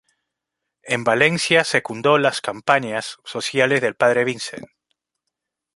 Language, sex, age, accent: Spanish, male, 40-49, Andino-Pacífico: Colombia, Perú, Ecuador, oeste de Bolivia y Venezuela andina